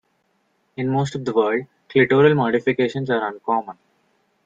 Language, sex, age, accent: English, male, 19-29, India and South Asia (India, Pakistan, Sri Lanka)